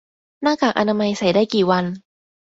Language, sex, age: Thai, female, under 19